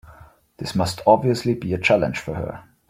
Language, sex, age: English, male, 19-29